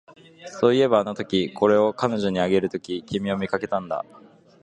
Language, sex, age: Japanese, male, 19-29